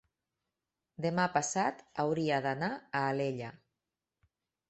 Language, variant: Catalan, Nord-Occidental